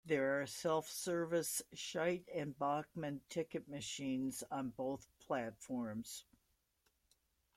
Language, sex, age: English, female, 70-79